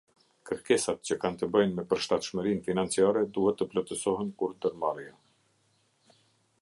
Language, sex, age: Albanian, male, 50-59